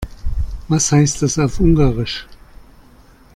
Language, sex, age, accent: German, male, 50-59, Deutschland Deutsch